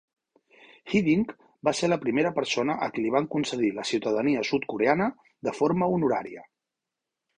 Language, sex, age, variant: Catalan, male, 40-49, Central